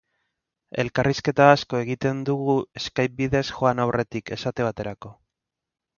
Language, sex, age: Basque, male, 30-39